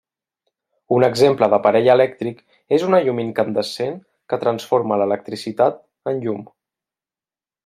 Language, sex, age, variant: Catalan, male, 19-29, Central